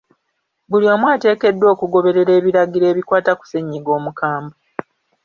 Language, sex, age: Ganda, female, 30-39